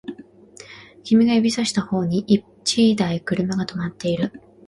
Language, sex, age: Japanese, female, 19-29